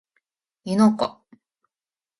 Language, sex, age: Japanese, female, 40-49